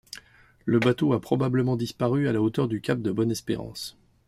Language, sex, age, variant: French, male, 50-59, Français de métropole